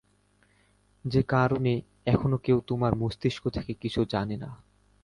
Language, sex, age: Bengali, male, 19-29